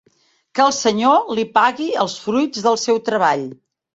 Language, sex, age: Catalan, female, 60-69